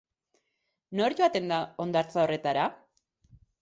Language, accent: Basque, Erdialdekoa edo Nafarra (Gipuzkoa, Nafarroa)